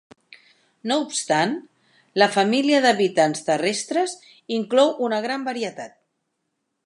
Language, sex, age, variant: Catalan, female, 50-59, Central